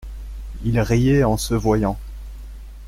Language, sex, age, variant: French, male, 30-39, Français de métropole